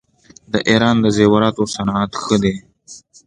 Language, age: Pashto, 19-29